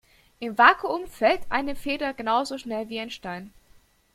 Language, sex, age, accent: German, female, 19-29, Deutschland Deutsch